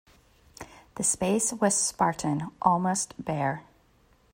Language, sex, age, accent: English, female, 40-49, United States English